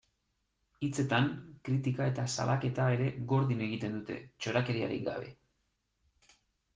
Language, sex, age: Basque, male, 30-39